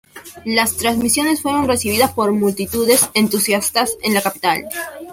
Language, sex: Spanish, female